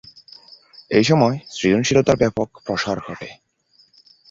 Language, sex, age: Bengali, male, 19-29